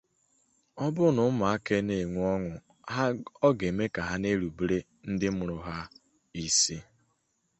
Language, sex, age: Igbo, male, 19-29